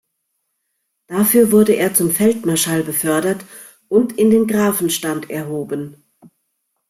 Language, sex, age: German, female, 50-59